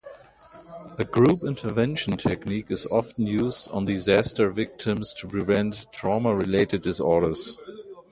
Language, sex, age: English, male, 30-39